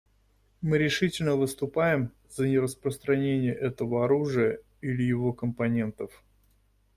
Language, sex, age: Russian, male, 30-39